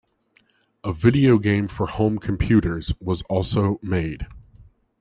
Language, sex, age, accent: English, male, 30-39, United States English